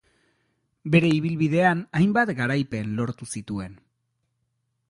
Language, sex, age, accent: Basque, male, 30-39, Erdialdekoa edo Nafarra (Gipuzkoa, Nafarroa)